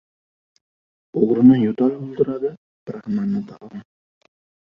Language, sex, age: Uzbek, male, 19-29